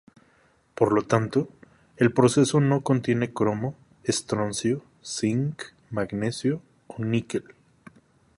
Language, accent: Spanish, México